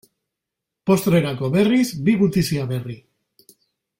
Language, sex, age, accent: Basque, male, 40-49, Mendebalekoa (Araba, Bizkaia, Gipuzkoako mendebaleko herri batzuk)